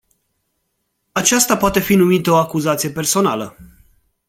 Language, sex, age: Romanian, male, 30-39